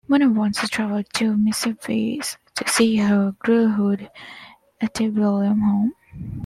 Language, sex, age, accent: English, female, 19-29, India and South Asia (India, Pakistan, Sri Lanka)